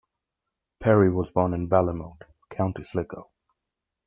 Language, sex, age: English, male, 30-39